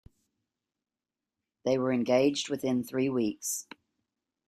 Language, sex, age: English, female, 60-69